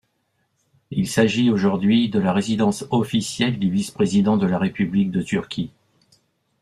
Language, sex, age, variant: French, male, 50-59, Français de métropole